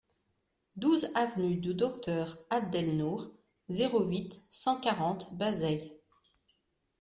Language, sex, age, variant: French, female, 40-49, Français de métropole